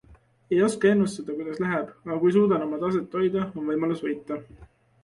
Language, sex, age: Estonian, male, 19-29